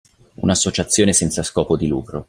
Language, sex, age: Italian, male, 30-39